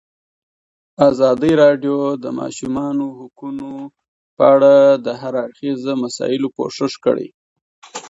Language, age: Pashto, 30-39